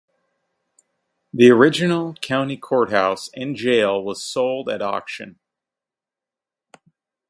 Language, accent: English, United States English